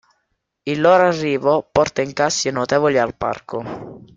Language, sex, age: Italian, male, under 19